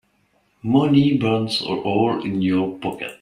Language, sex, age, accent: English, male, 30-39, Canadian English